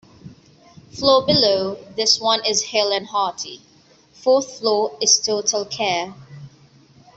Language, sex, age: English, female, 19-29